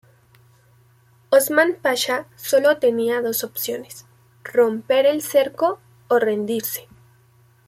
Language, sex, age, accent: Spanish, female, 19-29, México